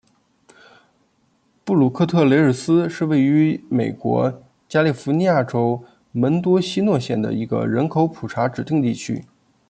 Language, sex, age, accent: Chinese, male, 30-39, 出生地：黑龙江省